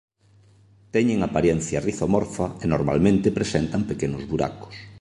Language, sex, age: Galician, male, 30-39